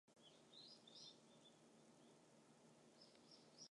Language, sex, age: Japanese, male, 19-29